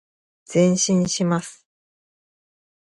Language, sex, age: Japanese, female, 30-39